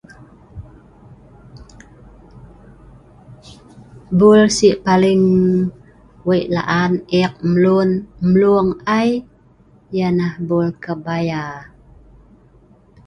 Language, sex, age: Sa'ban, female, 50-59